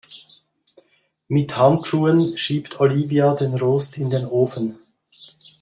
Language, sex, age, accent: German, male, 50-59, Schweizerdeutsch